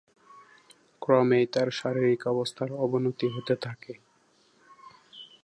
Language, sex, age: Bengali, male, 19-29